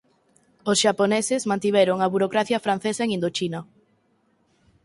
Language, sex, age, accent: Galician, female, 19-29, Central (sen gheada)